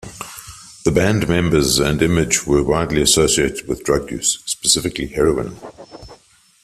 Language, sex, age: English, male, 50-59